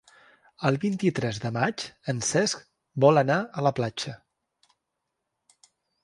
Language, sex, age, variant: Catalan, male, 40-49, Central